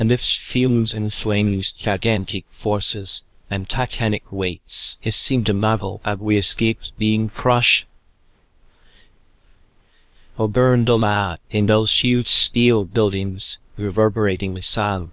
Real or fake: fake